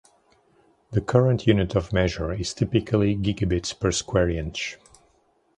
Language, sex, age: English, male, 40-49